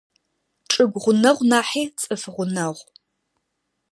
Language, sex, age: Adyghe, female, 30-39